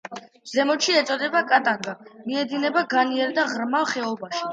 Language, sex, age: Georgian, female, 50-59